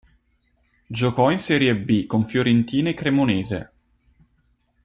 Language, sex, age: Italian, male, 30-39